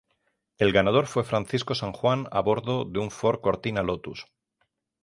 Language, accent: Spanish, España: Centro-Sur peninsular (Madrid, Toledo, Castilla-La Mancha); España: Sur peninsular (Andalucia, Extremadura, Murcia)